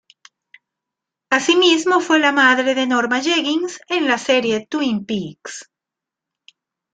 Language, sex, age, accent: Spanish, female, 50-59, Caribe: Cuba, Venezuela, Puerto Rico, República Dominicana, Panamá, Colombia caribeña, México caribeño, Costa del golfo de México